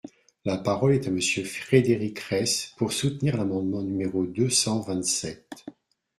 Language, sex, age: French, male, 60-69